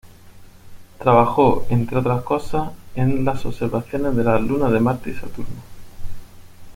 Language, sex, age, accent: Spanish, male, 40-49, España: Sur peninsular (Andalucia, Extremadura, Murcia)